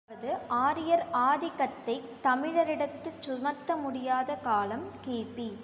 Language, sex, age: Tamil, female, under 19